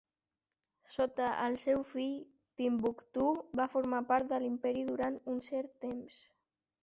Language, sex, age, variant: Catalan, male, under 19, Central